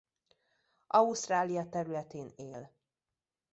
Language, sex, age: Hungarian, female, 30-39